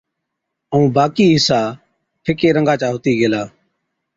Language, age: Od, 30-39